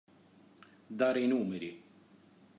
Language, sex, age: Italian, male, 40-49